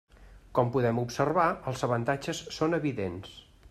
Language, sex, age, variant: Catalan, male, 50-59, Central